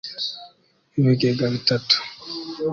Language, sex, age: Kinyarwanda, male, 19-29